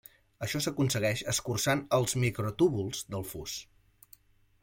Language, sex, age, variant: Catalan, male, 40-49, Central